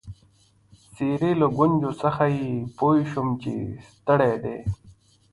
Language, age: Pashto, 19-29